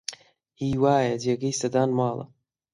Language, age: Central Kurdish, 19-29